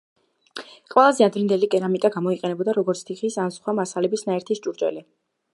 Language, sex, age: Georgian, female, under 19